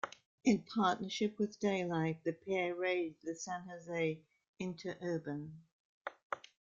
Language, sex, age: English, female, 70-79